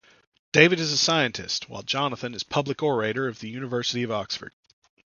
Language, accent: English, United States English